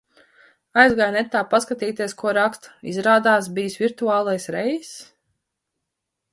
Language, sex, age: Latvian, female, 19-29